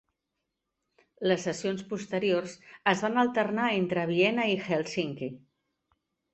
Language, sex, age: Catalan, female, 50-59